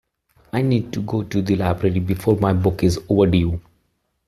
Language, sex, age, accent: English, male, 30-39, India and South Asia (India, Pakistan, Sri Lanka)